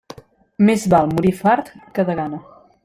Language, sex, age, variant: Catalan, female, 19-29, Nord-Occidental